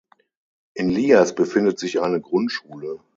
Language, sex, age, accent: German, male, 50-59, Deutschland Deutsch